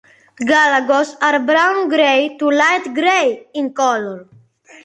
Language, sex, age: English, male, 40-49